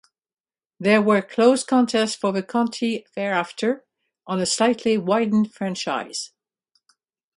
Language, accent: English, United States English